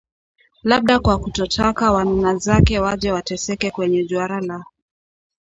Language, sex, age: Swahili, female, 30-39